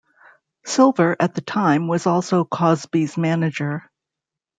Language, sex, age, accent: English, female, 60-69, United States English